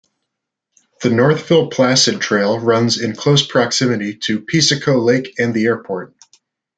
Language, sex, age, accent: English, male, 19-29, United States English